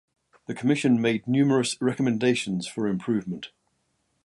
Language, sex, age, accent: English, male, 60-69, England English